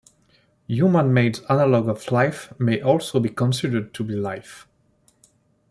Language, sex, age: English, male, 30-39